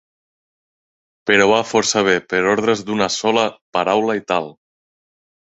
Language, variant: Catalan, Central